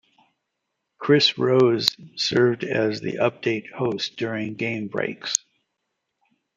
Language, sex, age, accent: English, male, 60-69, United States English